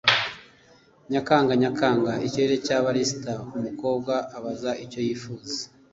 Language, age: Kinyarwanda, 30-39